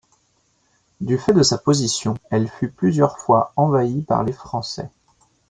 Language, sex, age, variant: French, male, 30-39, Français de métropole